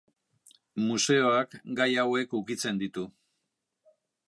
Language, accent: Basque, Mendebalekoa (Araba, Bizkaia, Gipuzkoako mendebaleko herri batzuk)